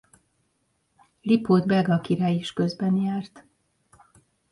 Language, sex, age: Hungarian, female, 40-49